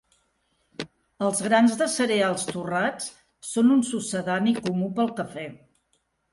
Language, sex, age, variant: Catalan, female, 60-69, Central